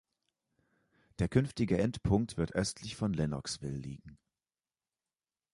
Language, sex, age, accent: German, male, 30-39, Deutschland Deutsch